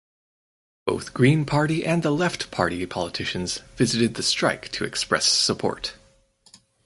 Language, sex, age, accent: English, male, 19-29, United States English